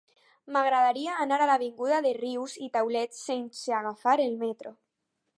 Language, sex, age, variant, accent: Catalan, female, under 19, Alacantí, valencià